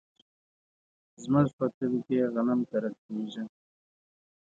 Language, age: Pashto, 19-29